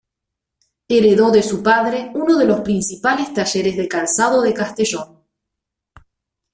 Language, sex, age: Spanish, female, 40-49